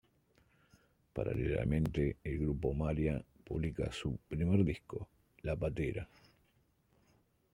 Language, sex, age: Spanish, male, 30-39